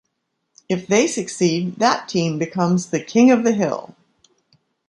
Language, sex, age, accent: English, female, 60-69, United States English